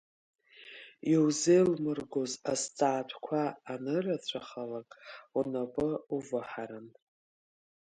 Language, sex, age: Abkhazian, female, 50-59